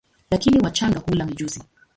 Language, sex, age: Swahili, female, 30-39